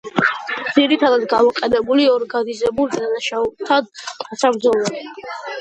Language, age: Georgian, under 19